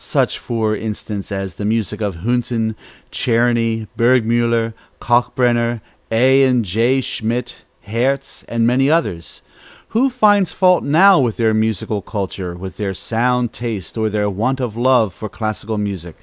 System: none